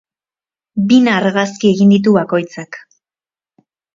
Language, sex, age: Basque, female, 19-29